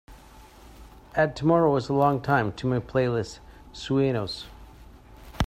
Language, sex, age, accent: English, male, 50-59, Canadian English